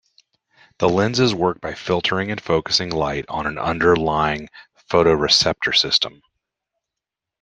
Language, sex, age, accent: English, male, 40-49, United States English